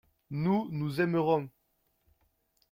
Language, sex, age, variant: French, male, 19-29, Français de métropole